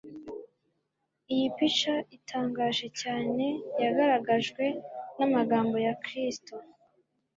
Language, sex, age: Kinyarwanda, female, 19-29